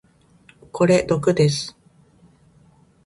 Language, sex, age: Japanese, female, 40-49